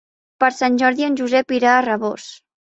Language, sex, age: Catalan, female, under 19